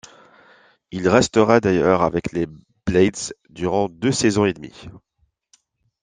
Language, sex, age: French, male, 30-39